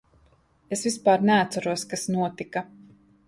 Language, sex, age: Latvian, female, 30-39